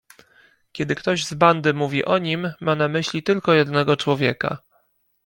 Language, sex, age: Polish, male, 30-39